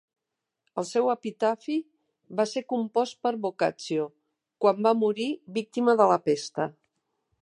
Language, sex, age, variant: Catalan, female, 50-59, Central